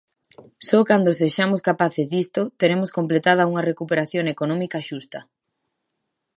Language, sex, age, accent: Galician, female, 19-29, Normativo (estándar)